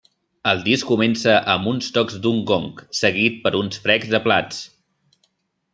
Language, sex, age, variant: Catalan, male, 30-39, Nord-Occidental